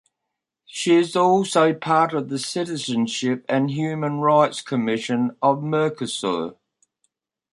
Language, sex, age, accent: English, male, 70-79, Australian English